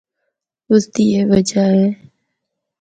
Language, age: Northern Hindko, 30-39